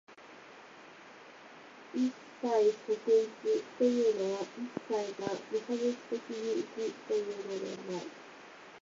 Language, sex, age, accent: Japanese, female, 19-29, 標準語